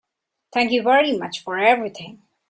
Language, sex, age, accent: English, female, 19-29, India and South Asia (India, Pakistan, Sri Lanka)